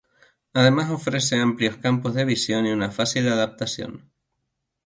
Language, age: Spanish, 19-29